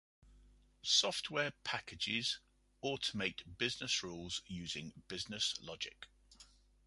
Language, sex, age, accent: English, male, 50-59, England English